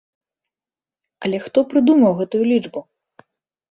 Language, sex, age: Belarusian, female, 30-39